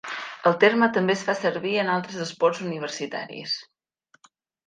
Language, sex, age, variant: Catalan, female, 19-29, Central